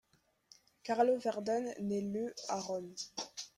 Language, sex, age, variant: French, female, under 19, Français de métropole